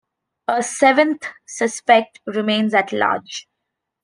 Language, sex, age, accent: English, female, 19-29, India and South Asia (India, Pakistan, Sri Lanka)